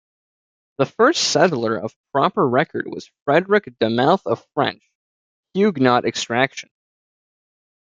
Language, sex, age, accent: English, male, under 19, Canadian English